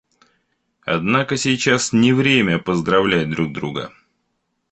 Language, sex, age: Russian, male, 30-39